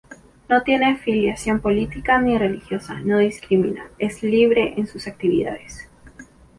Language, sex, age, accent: Spanish, female, under 19, Andino-Pacífico: Colombia, Perú, Ecuador, oeste de Bolivia y Venezuela andina